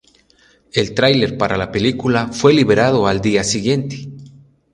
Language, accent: Spanish, América central